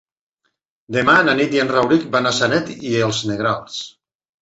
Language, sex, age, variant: Catalan, male, 50-59, Nord-Occidental